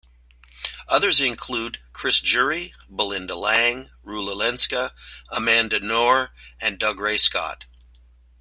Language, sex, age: English, male, 50-59